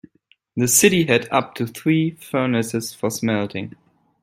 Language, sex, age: English, male, 19-29